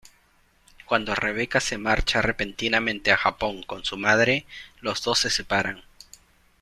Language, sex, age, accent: Spanish, male, 19-29, Andino-Pacífico: Colombia, Perú, Ecuador, oeste de Bolivia y Venezuela andina